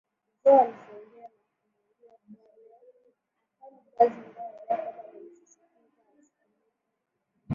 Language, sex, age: Swahili, female, 19-29